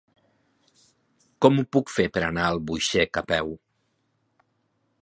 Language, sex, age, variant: Catalan, male, 50-59, Septentrional